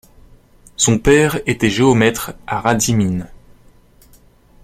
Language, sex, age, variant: French, male, 19-29, Français de métropole